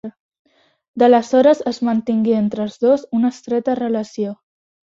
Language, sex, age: Catalan, female, under 19